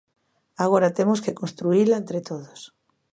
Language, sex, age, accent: Galician, female, 40-49, Normativo (estándar)